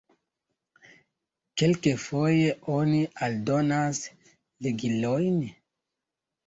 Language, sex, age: Esperanto, male, 19-29